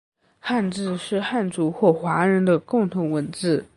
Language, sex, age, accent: Chinese, male, under 19, 出生地：江西省